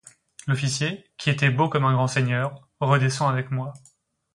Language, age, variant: French, 19-29, Français de métropole